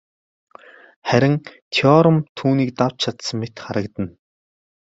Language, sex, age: Mongolian, male, 30-39